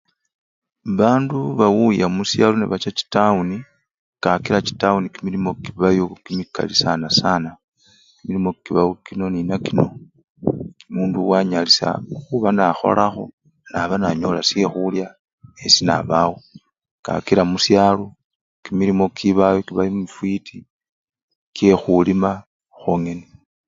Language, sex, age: Luyia, male, 40-49